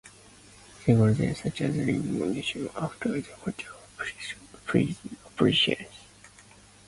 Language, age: English, 19-29